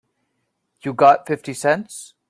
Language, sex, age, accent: English, male, 19-29, United States English